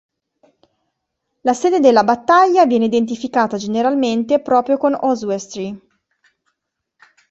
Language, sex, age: Italian, female, 30-39